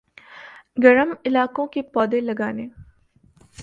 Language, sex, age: Urdu, female, 19-29